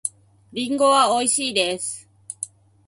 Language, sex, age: Japanese, female, 30-39